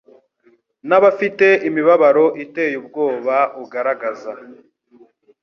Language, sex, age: Kinyarwanda, male, 19-29